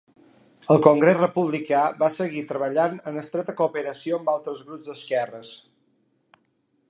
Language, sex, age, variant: Catalan, male, 40-49, Balear